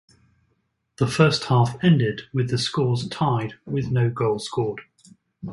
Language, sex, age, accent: English, male, 30-39, England English